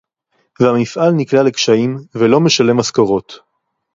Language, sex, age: Hebrew, male, 19-29